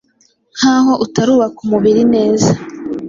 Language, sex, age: Kinyarwanda, female, 19-29